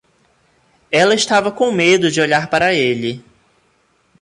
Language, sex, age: Portuguese, male, 30-39